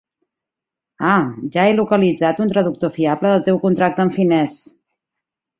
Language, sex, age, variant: Catalan, female, 40-49, Central